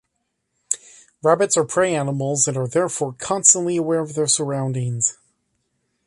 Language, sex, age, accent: English, male, 19-29, United States English